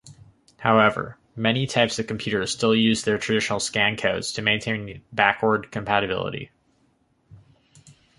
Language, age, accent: English, 19-29, United States English